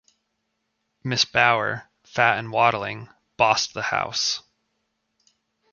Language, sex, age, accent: English, male, 30-39, United States English